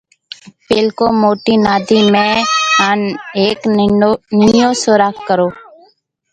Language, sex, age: Marwari (Pakistan), female, 19-29